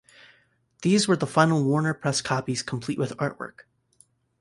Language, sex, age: English, male, 19-29